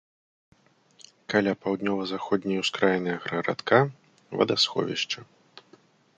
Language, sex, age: Belarusian, male, 30-39